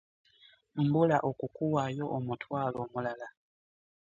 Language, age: Ganda, 19-29